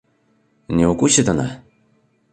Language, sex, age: Russian, male, 19-29